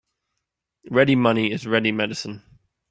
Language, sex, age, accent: English, male, 19-29, United States English